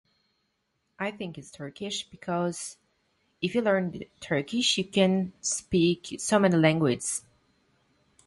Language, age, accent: English, 30-39, United States English